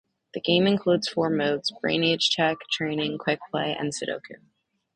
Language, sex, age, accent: English, female, under 19, United States English